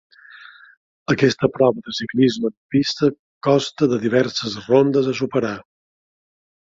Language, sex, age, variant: Catalan, male, 50-59, Balear